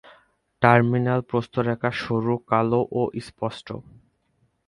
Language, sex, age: Bengali, male, 19-29